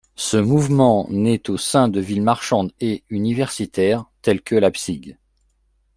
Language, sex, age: French, male, 40-49